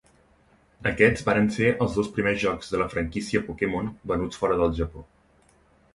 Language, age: Catalan, 30-39